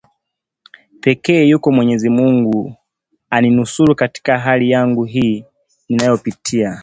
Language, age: Swahili, 19-29